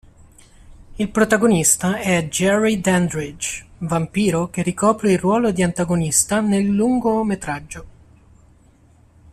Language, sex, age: Italian, male, 30-39